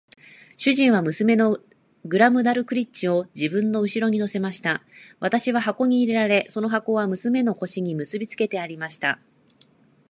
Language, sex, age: Japanese, female, 30-39